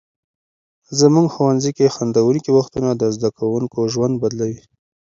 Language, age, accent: Pashto, 30-39, پکتیا ولایت، احمدزی